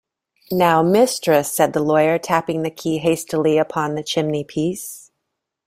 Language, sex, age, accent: English, female, 40-49, United States English